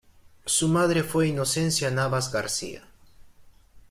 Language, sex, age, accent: Spanish, male, under 19, Andino-Pacífico: Colombia, Perú, Ecuador, oeste de Bolivia y Venezuela andina